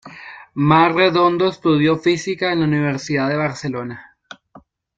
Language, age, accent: Spanish, 19-29, América central